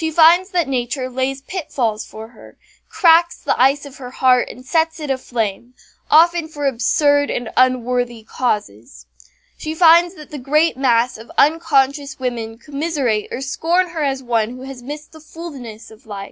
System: none